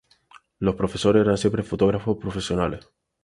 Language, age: Spanish, 19-29